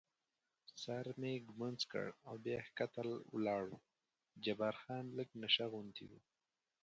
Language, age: Pashto, 19-29